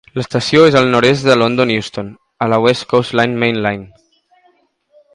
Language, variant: Catalan, Balear